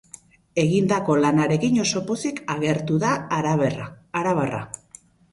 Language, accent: Basque, Mendebalekoa (Araba, Bizkaia, Gipuzkoako mendebaleko herri batzuk)